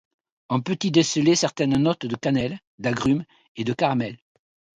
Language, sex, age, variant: French, male, 60-69, Français de métropole